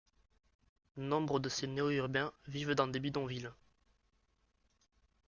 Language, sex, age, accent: French, male, under 19, Français du sud de la France